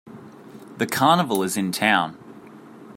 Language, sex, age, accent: English, male, 19-29, Australian English